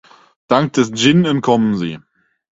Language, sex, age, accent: German, male, 19-29, Deutschland Deutsch